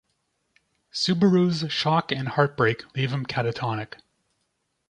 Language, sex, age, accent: English, male, 30-39, United States English